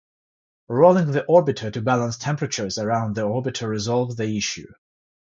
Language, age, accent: English, 30-39, United States English